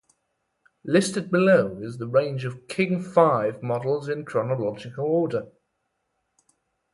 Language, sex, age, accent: English, male, 19-29, England English